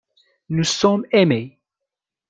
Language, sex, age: French, male, 19-29